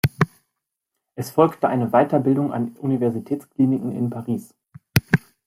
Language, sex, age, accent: German, male, 19-29, Deutschland Deutsch